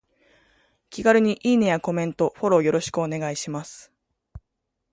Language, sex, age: Japanese, female, 19-29